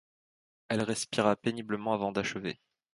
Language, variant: French, Français de métropole